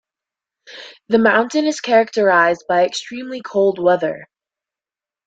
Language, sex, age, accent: English, female, under 19, United States English